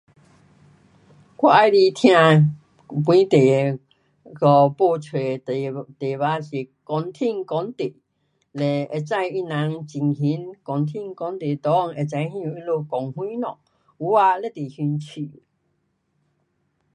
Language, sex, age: Pu-Xian Chinese, female, 70-79